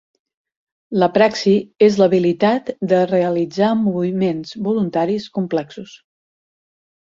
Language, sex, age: Catalan, female, 50-59